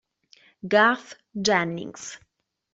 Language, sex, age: Italian, female, 30-39